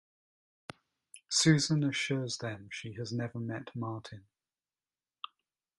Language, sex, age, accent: English, male, 40-49, England English